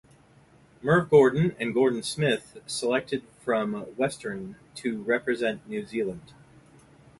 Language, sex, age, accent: English, male, 40-49, United States English